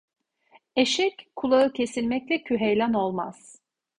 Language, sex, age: Turkish, female, 40-49